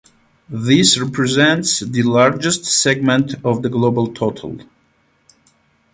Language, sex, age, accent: English, male, 30-39, United States English; Australian English